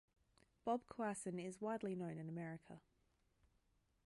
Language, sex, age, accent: English, female, 19-29, Australian English